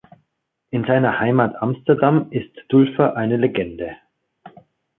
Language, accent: German, Österreichisches Deutsch